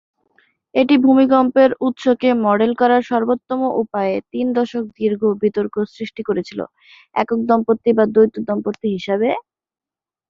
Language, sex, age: Bengali, female, 19-29